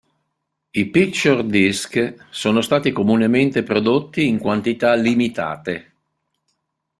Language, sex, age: Italian, male, 60-69